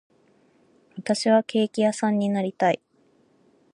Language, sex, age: Japanese, female, 19-29